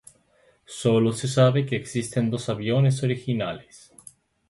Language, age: Spanish, 19-29